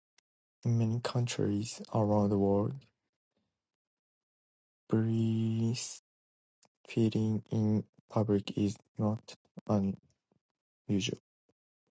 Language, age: English, 19-29